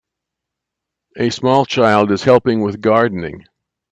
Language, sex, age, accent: English, male, 70-79, United States English